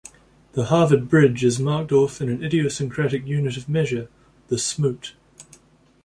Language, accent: English, New Zealand English